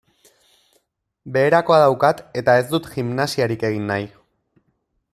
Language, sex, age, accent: Basque, male, 30-39, Erdialdekoa edo Nafarra (Gipuzkoa, Nafarroa)